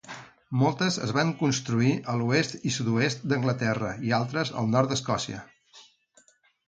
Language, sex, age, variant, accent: Catalan, male, 50-59, Central, central